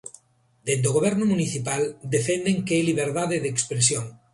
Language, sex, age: Galician, male, 50-59